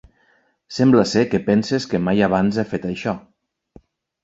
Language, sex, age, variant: Catalan, male, 40-49, Nord-Occidental